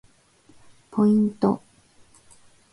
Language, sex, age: Japanese, female, 30-39